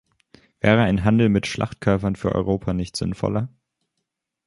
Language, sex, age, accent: German, male, under 19, Deutschland Deutsch